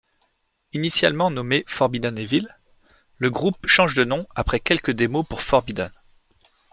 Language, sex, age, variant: French, male, 30-39, Français de métropole